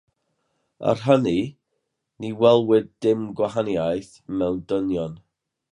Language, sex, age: Welsh, male, 50-59